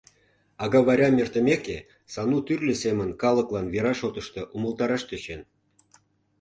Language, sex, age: Mari, male, 50-59